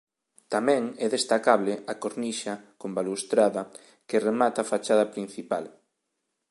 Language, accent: Galician, Oriental (común en zona oriental)